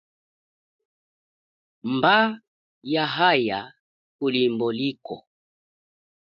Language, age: Chokwe, 30-39